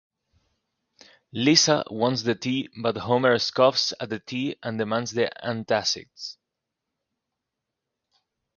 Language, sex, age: English, male, 19-29